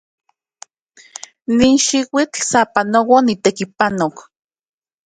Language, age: Central Puebla Nahuatl, 30-39